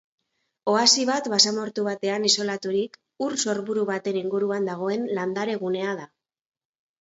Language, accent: Basque, Erdialdekoa edo Nafarra (Gipuzkoa, Nafarroa)